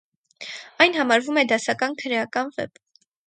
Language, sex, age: Armenian, female, under 19